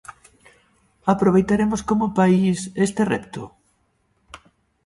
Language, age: Galician, 40-49